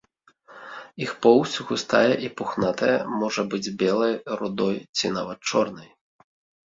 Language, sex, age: Belarusian, male, 40-49